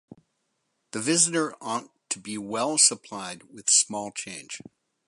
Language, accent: English, United States English